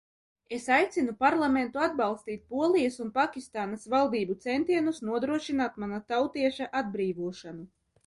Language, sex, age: Latvian, female, 19-29